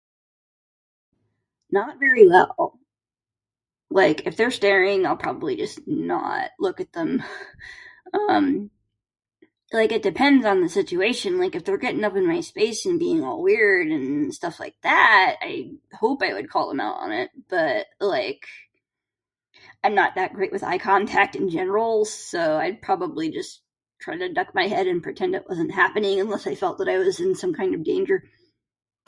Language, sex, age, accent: English, female, 30-39, United States English